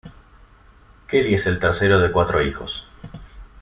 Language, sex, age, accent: Spanish, male, 19-29, Rioplatense: Argentina, Uruguay, este de Bolivia, Paraguay